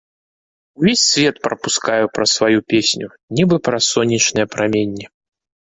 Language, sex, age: Belarusian, male, 30-39